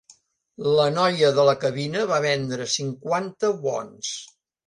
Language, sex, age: Catalan, male, 70-79